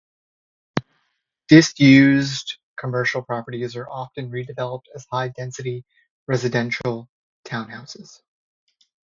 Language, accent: English, United States English